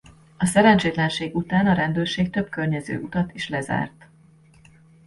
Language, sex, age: Hungarian, female, 40-49